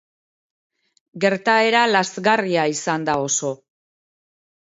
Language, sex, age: Basque, female, 50-59